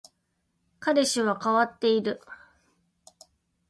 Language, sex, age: Japanese, female, 40-49